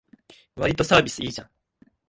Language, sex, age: Japanese, male, 19-29